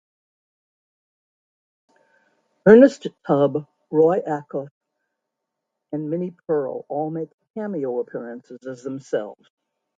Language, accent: English, United States English